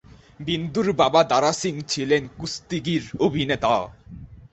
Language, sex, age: Bengali, male, under 19